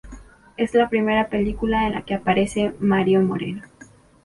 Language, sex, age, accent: Spanish, female, under 19, Andino-Pacífico: Colombia, Perú, Ecuador, oeste de Bolivia y Venezuela andina